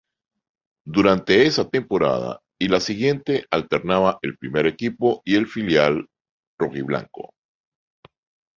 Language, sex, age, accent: Spanish, male, 60-69, Caribe: Cuba, Venezuela, Puerto Rico, República Dominicana, Panamá, Colombia caribeña, México caribeño, Costa del golfo de México